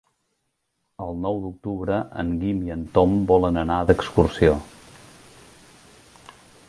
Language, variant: Catalan, Central